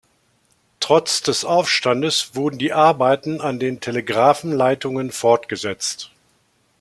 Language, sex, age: German, male, 60-69